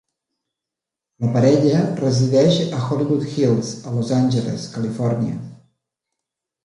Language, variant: Catalan, Central